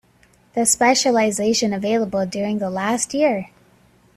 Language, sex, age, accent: English, female, 19-29, United States English